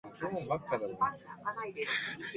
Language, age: English, under 19